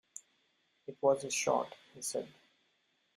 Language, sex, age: English, male, 19-29